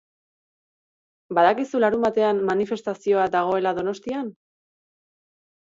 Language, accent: Basque, Erdialdekoa edo Nafarra (Gipuzkoa, Nafarroa)